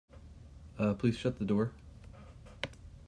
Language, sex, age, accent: English, male, 19-29, United States English